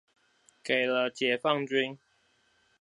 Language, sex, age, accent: Chinese, male, 19-29, 出生地：臺北市; 出生地：新北市